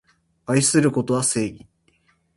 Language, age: Japanese, 19-29